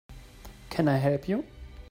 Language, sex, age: English, male, 19-29